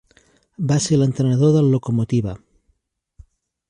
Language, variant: Catalan, Central